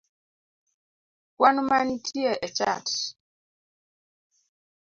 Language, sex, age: Luo (Kenya and Tanzania), female, 30-39